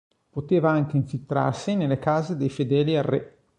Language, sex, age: Italian, male, 40-49